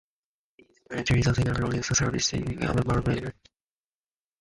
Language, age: English, 19-29